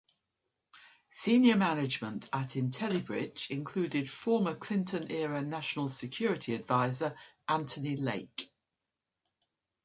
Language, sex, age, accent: English, female, 60-69, England English